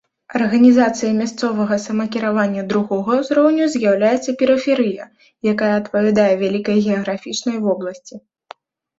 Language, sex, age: Belarusian, female, under 19